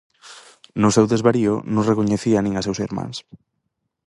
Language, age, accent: Galician, under 19, Central (gheada); Oriental (común en zona oriental)